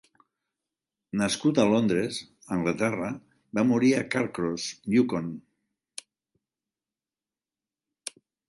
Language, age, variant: Catalan, 70-79, Central